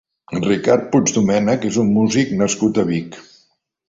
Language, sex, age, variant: Catalan, male, 70-79, Central